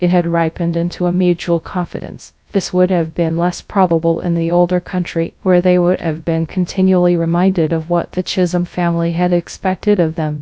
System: TTS, GradTTS